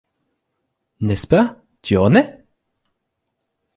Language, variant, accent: French, Français d'Europe, Français de Belgique